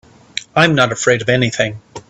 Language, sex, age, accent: English, male, 19-29, United States English